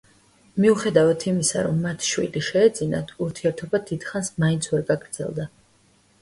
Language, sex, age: Georgian, female, 19-29